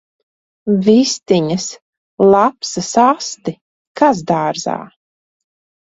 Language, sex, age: Latvian, female, 30-39